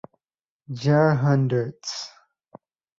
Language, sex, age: English, male, 19-29